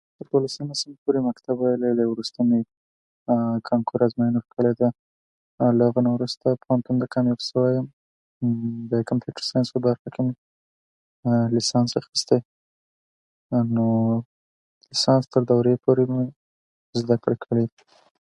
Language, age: Pashto, 19-29